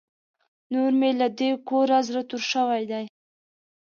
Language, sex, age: Pashto, female, 19-29